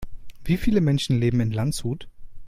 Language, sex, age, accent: German, male, 30-39, Deutschland Deutsch